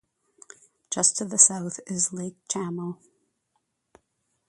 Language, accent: English, Canadian English